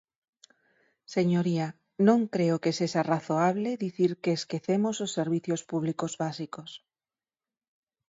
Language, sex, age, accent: Galician, female, 40-49, Normativo (estándar)